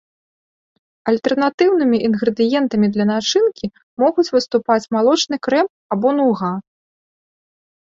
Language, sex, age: Belarusian, female, 30-39